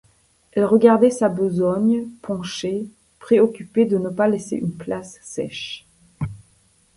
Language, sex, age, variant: French, female, 40-49, Français de métropole